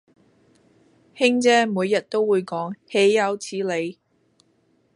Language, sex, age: Cantonese, female, 30-39